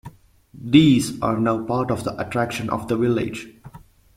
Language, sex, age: English, male, 19-29